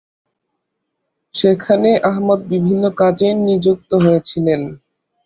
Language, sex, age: Bengali, male, under 19